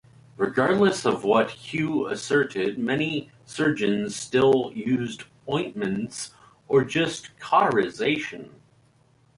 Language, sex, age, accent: English, male, 40-49, United States English